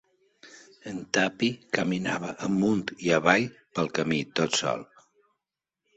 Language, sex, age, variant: Catalan, male, 50-59, Central